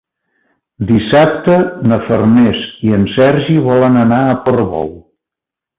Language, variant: Catalan, Central